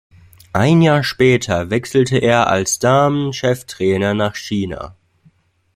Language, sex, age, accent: German, male, 19-29, Deutschland Deutsch